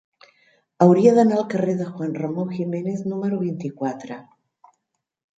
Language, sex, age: Catalan, female, 60-69